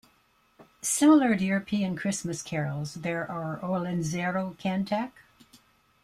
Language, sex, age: English, female, 70-79